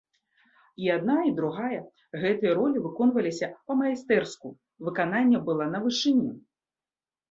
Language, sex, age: Belarusian, female, 30-39